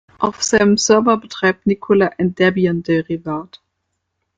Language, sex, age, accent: German, female, 19-29, Deutschland Deutsch